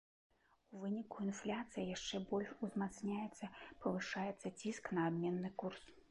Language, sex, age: Belarusian, female, 30-39